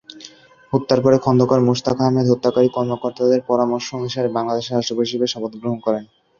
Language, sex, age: Bengali, male, 19-29